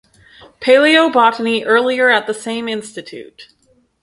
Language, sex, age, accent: English, female, 30-39, Canadian English